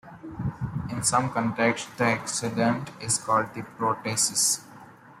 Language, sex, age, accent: English, male, 19-29, India and South Asia (India, Pakistan, Sri Lanka)